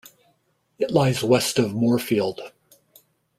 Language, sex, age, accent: English, male, 60-69, United States English